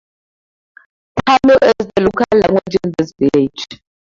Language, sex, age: English, female, 19-29